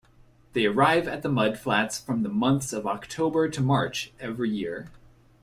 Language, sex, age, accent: English, male, 30-39, United States English